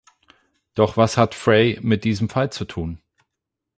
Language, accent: German, Deutschland Deutsch